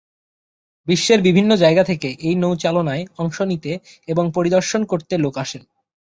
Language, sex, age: Bengali, male, under 19